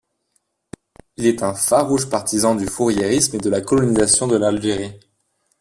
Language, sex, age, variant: French, male, 19-29, Français de métropole